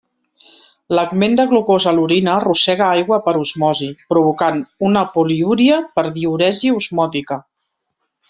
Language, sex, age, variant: Catalan, female, 40-49, Central